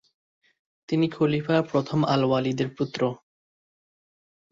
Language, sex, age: Bengali, male, 19-29